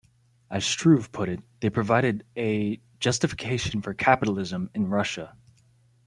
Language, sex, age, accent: English, male, 19-29, United States English